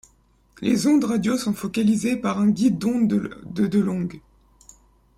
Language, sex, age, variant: French, male, under 19, Français de métropole